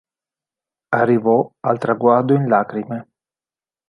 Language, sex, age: Italian, male, 40-49